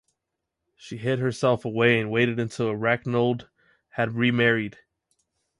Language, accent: English, United States English